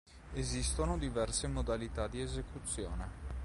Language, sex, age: Italian, male, 30-39